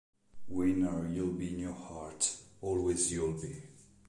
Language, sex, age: Italian, male, 30-39